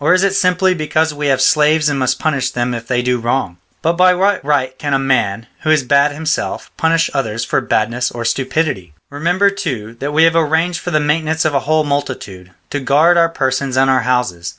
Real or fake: real